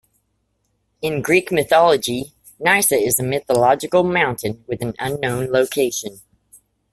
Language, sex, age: English, female, 40-49